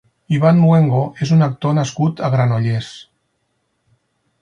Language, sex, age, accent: Catalan, male, 50-59, Lleidatà